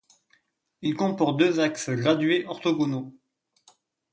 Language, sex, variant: French, male, Français de métropole